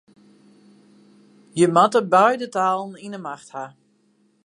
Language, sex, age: Western Frisian, female, 50-59